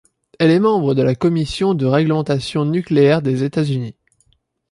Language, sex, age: French, male, under 19